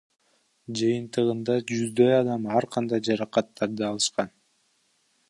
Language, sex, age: Kyrgyz, male, 19-29